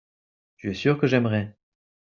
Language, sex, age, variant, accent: French, male, 30-39, Français d'Europe, Français de Belgique